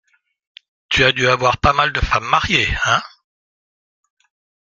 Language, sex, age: French, male, 60-69